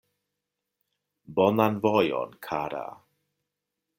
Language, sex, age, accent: Esperanto, male, 50-59, Internacia